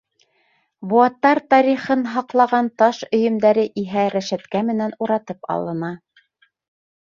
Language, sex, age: Bashkir, female, 30-39